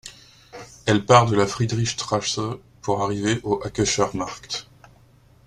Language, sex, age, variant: French, male, 40-49, Français de métropole